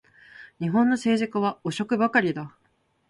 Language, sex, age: Japanese, female, 19-29